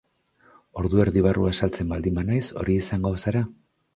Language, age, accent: Basque, 50-59, Mendebalekoa (Araba, Bizkaia, Gipuzkoako mendebaleko herri batzuk)